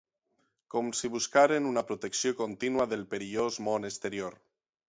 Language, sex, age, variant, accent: Catalan, male, 30-39, Valencià meridional, central; valencià